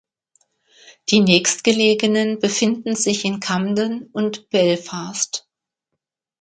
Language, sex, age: German, female, 50-59